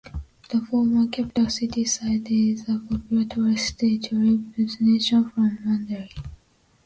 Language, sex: English, female